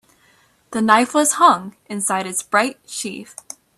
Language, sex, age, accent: English, female, 19-29, United States English